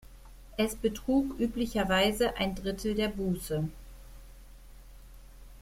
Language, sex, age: German, female, 50-59